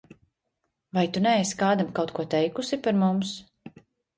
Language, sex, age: Latvian, female, 30-39